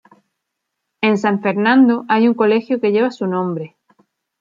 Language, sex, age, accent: Spanish, female, 30-39, España: Sur peninsular (Andalucia, Extremadura, Murcia)